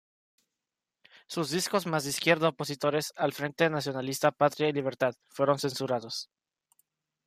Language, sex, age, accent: Spanish, male, under 19, México